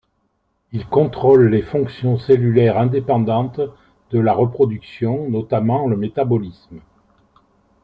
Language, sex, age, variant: French, male, 60-69, Français de métropole